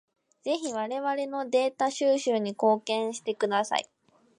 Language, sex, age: Japanese, female, 19-29